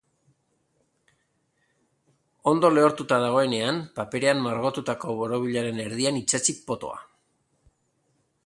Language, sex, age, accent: Basque, male, 50-59, Erdialdekoa edo Nafarra (Gipuzkoa, Nafarroa)